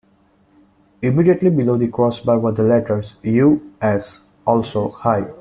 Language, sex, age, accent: English, male, 19-29, India and South Asia (India, Pakistan, Sri Lanka)